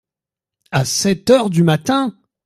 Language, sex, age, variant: French, male, 30-39, Français de métropole